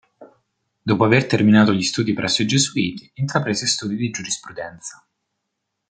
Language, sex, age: Italian, male, 19-29